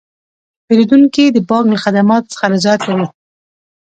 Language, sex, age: Pashto, female, 19-29